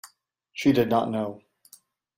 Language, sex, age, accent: English, male, 50-59, United States English